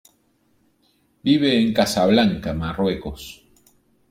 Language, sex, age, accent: Spanish, male, 50-59, Rioplatense: Argentina, Uruguay, este de Bolivia, Paraguay